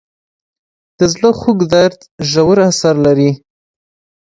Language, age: Pashto, 19-29